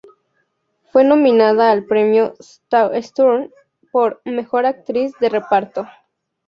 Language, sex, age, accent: Spanish, female, 19-29, México